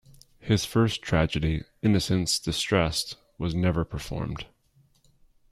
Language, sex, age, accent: English, male, 40-49, United States English